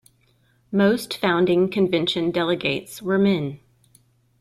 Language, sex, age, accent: English, female, 30-39, United States English